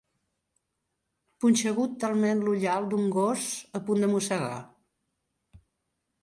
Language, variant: Catalan, Central